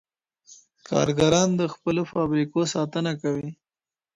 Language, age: Pashto, 19-29